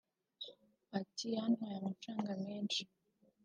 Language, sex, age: Kinyarwanda, female, under 19